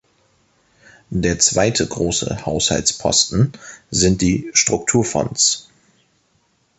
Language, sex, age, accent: German, male, 19-29, Deutschland Deutsch